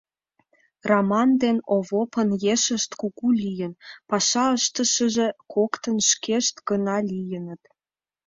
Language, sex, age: Mari, female, 19-29